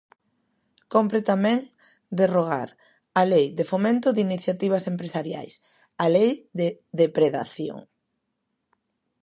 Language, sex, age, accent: Galician, female, 40-49, Normativo (estándar)